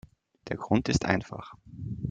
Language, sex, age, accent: German, male, 19-29, Österreichisches Deutsch